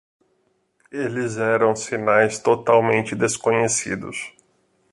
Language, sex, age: Portuguese, male, 40-49